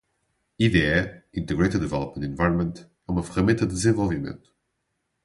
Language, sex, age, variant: Portuguese, male, 19-29, Portuguese (Portugal)